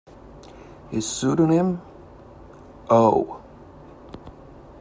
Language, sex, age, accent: English, male, 40-49, Canadian English